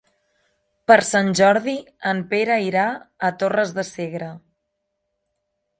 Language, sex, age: Catalan, female, 30-39